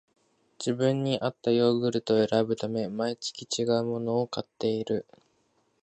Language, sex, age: Japanese, male, under 19